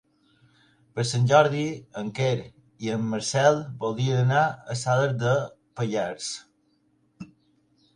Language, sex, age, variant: Catalan, male, 40-49, Balear